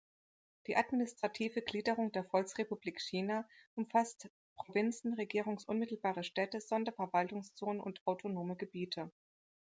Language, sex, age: German, female, 30-39